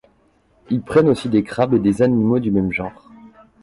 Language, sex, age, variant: French, male, 30-39, Français de métropole